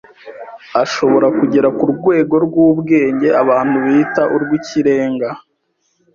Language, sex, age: Kinyarwanda, male, 19-29